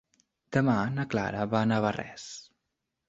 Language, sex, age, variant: Catalan, male, under 19, Nord-Occidental